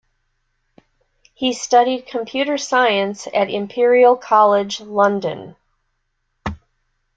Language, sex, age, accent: English, female, 50-59, United States English